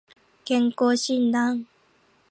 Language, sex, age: Japanese, female, 19-29